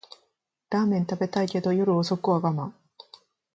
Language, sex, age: Japanese, female, 19-29